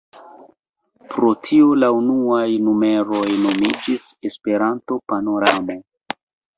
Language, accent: Esperanto, Internacia